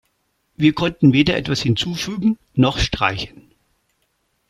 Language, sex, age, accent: German, male, 60-69, Deutschland Deutsch